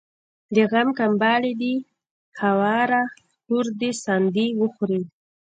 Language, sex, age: Pashto, female, 19-29